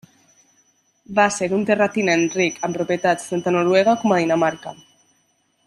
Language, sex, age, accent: Catalan, female, 19-29, valencià